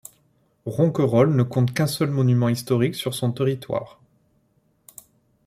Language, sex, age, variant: French, male, 30-39, Français de métropole